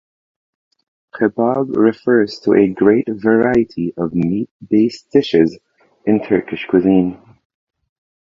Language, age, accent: English, 30-39, Filipino